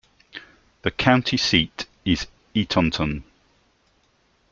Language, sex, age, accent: English, male, 40-49, England English